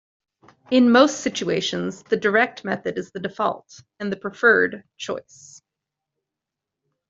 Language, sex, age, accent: English, female, 30-39, United States English